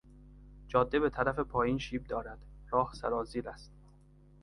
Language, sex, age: Persian, male, 19-29